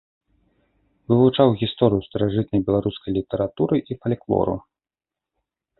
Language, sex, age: Belarusian, male, 30-39